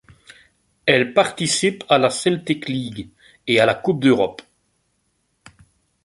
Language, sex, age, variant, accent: French, male, 50-59, Français d'Europe, Français de Belgique